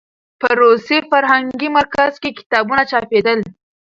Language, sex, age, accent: Pashto, female, under 19, کندهاری لهجه